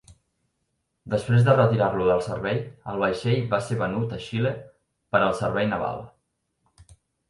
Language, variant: Catalan, Central